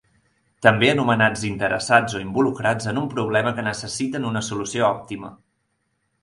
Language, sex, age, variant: Catalan, male, 19-29, Central